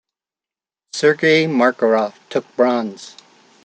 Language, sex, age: English, male, 60-69